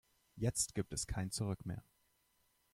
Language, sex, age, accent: German, male, 19-29, Deutschland Deutsch